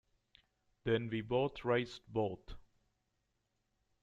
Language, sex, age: English, male, 30-39